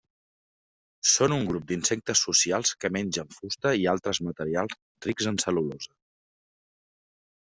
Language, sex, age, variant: Catalan, male, 30-39, Central